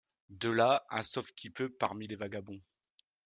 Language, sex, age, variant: French, male, 30-39, Français de métropole